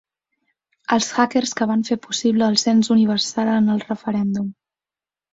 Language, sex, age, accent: Catalan, female, 19-29, Camp de Tarragona